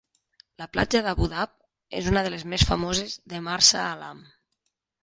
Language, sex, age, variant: Catalan, female, 19-29, Nord-Occidental